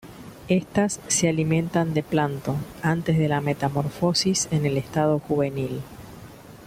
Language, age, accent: Spanish, 50-59, Rioplatense: Argentina, Uruguay, este de Bolivia, Paraguay